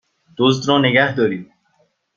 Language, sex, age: Persian, male, 19-29